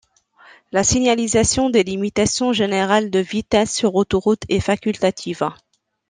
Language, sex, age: French, female, 30-39